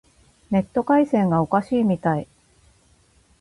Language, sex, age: Japanese, female, 40-49